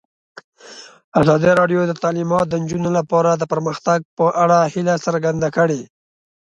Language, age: Pashto, 30-39